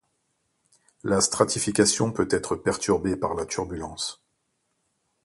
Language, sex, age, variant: French, male, 40-49, Français de métropole